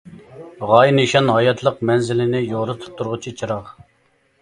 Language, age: Uyghur, 19-29